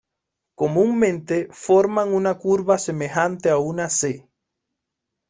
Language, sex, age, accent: Spanish, male, 30-39, Caribe: Cuba, Venezuela, Puerto Rico, República Dominicana, Panamá, Colombia caribeña, México caribeño, Costa del golfo de México